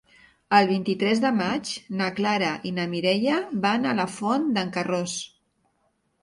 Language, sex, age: Catalan, female, 60-69